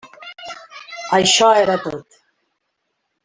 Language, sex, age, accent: Catalan, female, 50-59, valencià